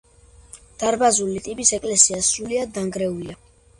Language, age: Georgian, under 19